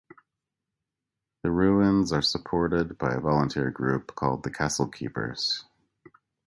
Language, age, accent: English, 40-49, United States English